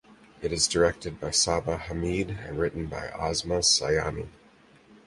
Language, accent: English, United States English